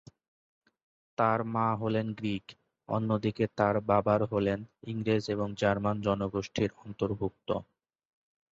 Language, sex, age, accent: Bengali, male, 19-29, Native; শুদ্ধ